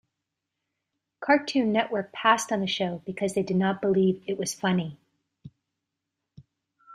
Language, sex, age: English, female, 50-59